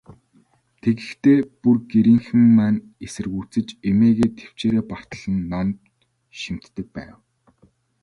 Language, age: Mongolian, 19-29